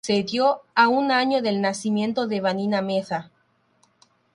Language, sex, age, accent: Spanish, female, 19-29, Rioplatense: Argentina, Uruguay, este de Bolivia, Paraguay